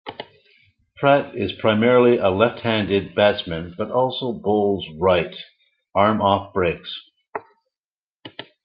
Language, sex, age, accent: English, male, 60-69, Canadian English